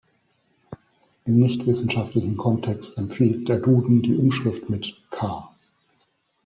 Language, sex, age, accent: German, male, 30-39, Deutschland Deutsch